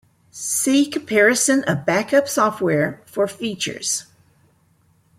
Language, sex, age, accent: English, female, 60-69, United States English